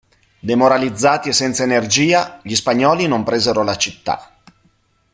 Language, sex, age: Italian, male, 40-49